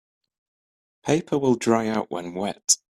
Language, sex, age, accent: English, male, 19-29, England English